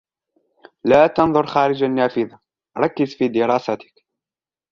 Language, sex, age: Arabic, male, 19-29